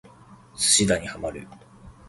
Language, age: Japanese, 19-29